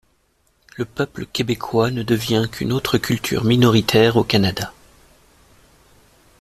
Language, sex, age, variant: French, male, 40-49, Français de métropole